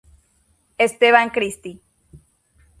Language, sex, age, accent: Spanish, female, 19-29, América central; Caribe: Cuba, Venezuela, Puerto Rico, República Dominicana, Panamá, Colombia caribeña, México caribeño, Costa del golfo de México